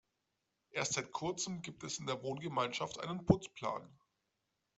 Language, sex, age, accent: German, male, 19-29, Deutschland Deutsch